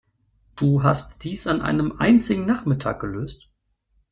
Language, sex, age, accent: German, male, 30-39, Deutschland Deutsch